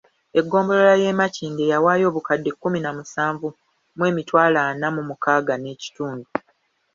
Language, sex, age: Ganda, female, 30-39